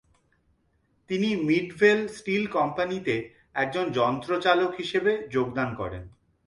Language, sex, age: Bengali, male, 30-39